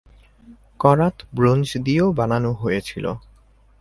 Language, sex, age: Bengali, male, 19-29